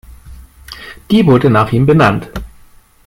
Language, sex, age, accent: German, male, 40-49, Deutschland Deutsch